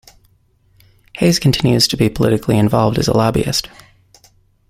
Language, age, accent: English, 19-29, United States English